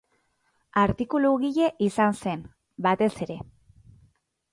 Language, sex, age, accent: Basque, female, 30-39, Mendebalekoa (Araba, Bizkaia, Gipuzkoako mendebaleko herri batzuk)